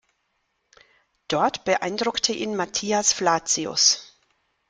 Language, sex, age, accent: German, female, 40-49, Deutschland Deutsch